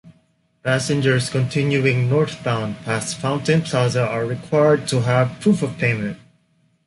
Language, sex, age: English, male, 19-29